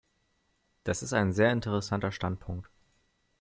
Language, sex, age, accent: German, male, 19-29, Deutschland Deutsch